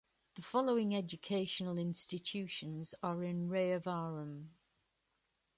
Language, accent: English, England English